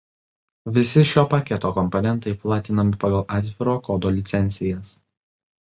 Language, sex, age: Lithuanian, male, 19-29